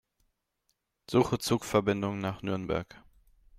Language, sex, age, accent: German, male, 19-29, Deutschland Deutsch